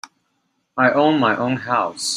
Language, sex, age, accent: English, male, 30-39, United States English